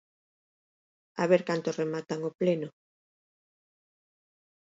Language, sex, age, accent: Galician, female, 50-59, Oriental (común en zona oriental)